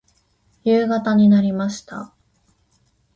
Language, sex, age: Japanese, female, 19-29